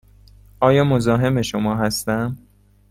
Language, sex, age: Persian, male, 19-29